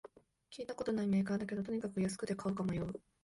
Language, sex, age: Japanese, female, 19-29